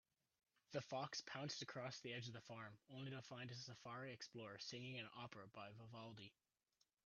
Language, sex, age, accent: English, male, under 19, United States English